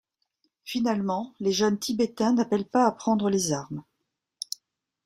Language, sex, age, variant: French, female, 60-69, Français de métropole